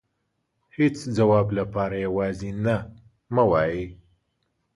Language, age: Pashto, 30-39